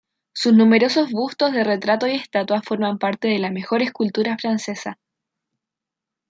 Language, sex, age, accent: Spanish, female, 19-29, Chileno: Chile, Cuyo